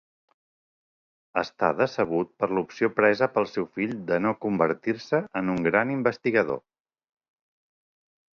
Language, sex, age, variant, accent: Catalan, male, 40-49, Central, central